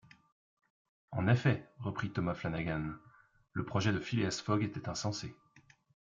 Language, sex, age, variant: French, male, 30-39, Français de métropole